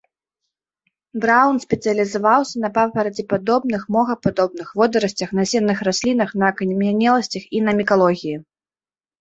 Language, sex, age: Belarusian, female, 30-39